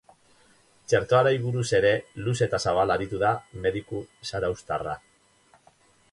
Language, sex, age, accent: Basque, male, 50-59, Mendebalekoa (Araba, Bizkaia, Gipuzkoako mendebaleko herri batzuk)